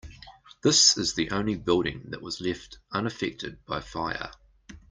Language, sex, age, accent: English, male, 40-49, New Zealand English